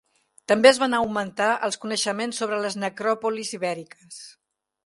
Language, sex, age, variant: Catalan, female, 60-69, Central